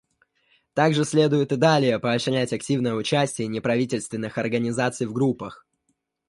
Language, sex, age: Russian, male, 19-29